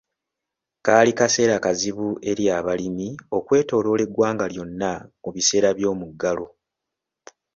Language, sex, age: Ganda, male, 19-29